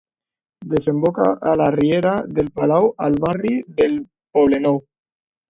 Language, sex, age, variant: Catalan, male, under 19, Alacantí